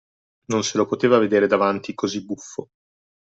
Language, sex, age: Italian, male, 30-39